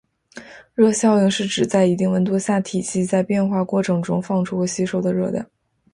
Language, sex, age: Chinese, female, 19-29